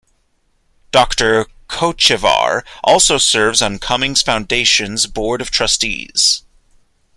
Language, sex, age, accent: English, male, 19-29, United States English